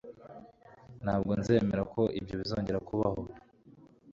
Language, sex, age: Kinyarwanda, male, 19-29